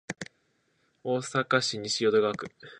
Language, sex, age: Japanese, male, 19-29